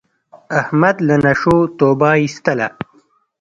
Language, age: Pashto, 30-39